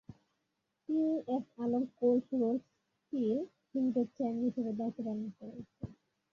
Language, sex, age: Bengali, female, 19-29